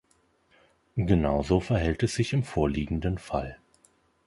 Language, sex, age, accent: German, male, 30-39, Deutschland Deutsch